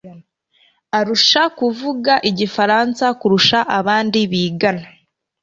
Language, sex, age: Kinyarwanda, female, 19-29